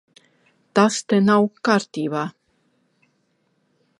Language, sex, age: Latvian, female, 50-59